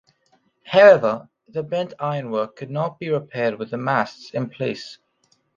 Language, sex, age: English, male, under 19